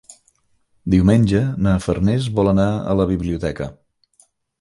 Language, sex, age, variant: Catalan, male, 50-59, Central